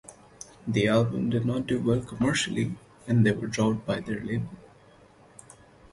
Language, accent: English, United States English; Australian English; India and South Asia (India, Pakistan, Sri Lanka); Singaporean English